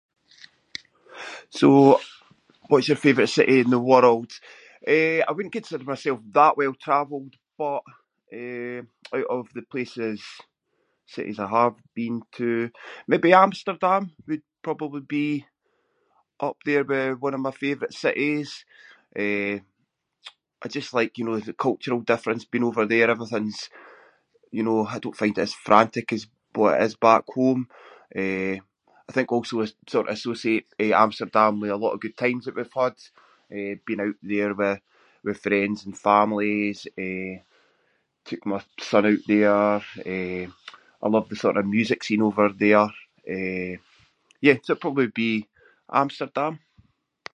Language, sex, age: Scots, male, 40-49